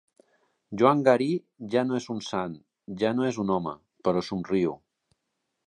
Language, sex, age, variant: Catalan, male, 40-49, Central